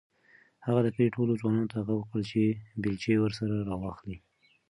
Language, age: Pashto, 19-29